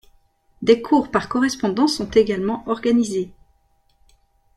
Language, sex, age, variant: French, female, 50-59, Français de métropole